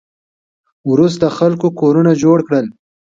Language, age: Pashto, 19-29